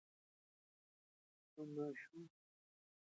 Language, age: Pashto, 19-29